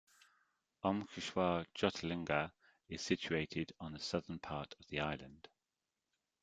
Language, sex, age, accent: English, male, 40-49, England English